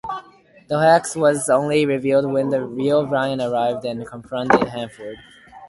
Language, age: English, under 19